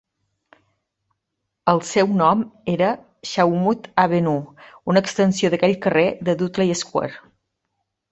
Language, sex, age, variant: Catalan, female, 40-49, Central